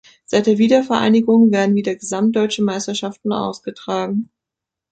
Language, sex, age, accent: German, female, 19-29, Deutschland Deutsch